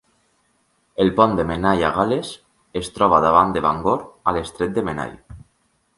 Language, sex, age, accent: Catalan, male, 19-29, valencià